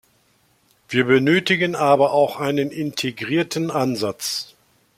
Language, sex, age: German, male, 60-69